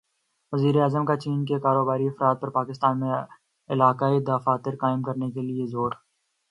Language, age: Urdu, 19-29